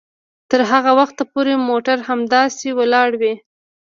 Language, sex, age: Pashto, female, 19-29